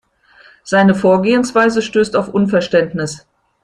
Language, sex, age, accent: German, female, 50-59, Deutschland Deutsch